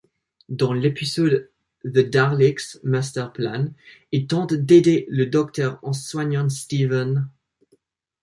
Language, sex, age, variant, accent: French, male, 19-29, Français d'Europe, Français du Royaume-Uni